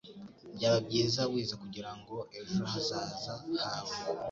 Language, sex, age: Kinyarwanda, male, 19-29